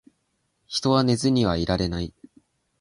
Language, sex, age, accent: Japanese, male, 19-29, 標準語